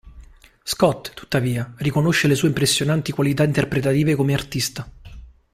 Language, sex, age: Italian, male, 30-39